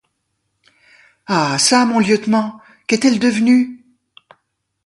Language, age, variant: French, 60-69, Français de métropole